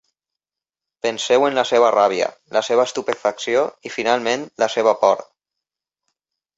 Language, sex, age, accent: Catalan, male, 30-39, valencià